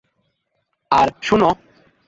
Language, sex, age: Bengali, male, 19-29